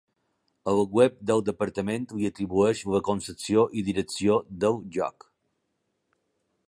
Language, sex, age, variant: Catalan, male, 40-49, Balear